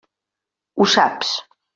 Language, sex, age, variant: Catalan, female, 50-59, Central